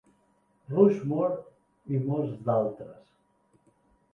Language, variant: Catalan, Central